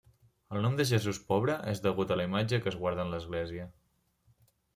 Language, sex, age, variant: Catalan, male, 19-29, Central